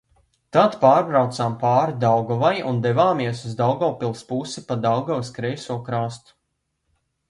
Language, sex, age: Latvian, male, 19-29